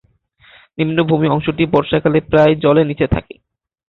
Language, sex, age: Bengali, male, under 19